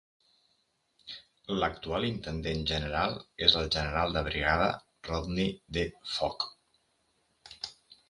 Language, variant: Catalan, Central